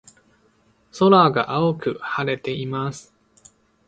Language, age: Japanese, 30-39